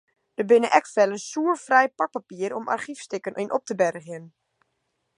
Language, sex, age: Western Frisian, female, under 19